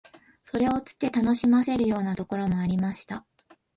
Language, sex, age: Japanese, female, 19-29